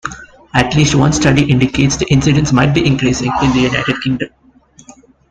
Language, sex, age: English, male, 19-29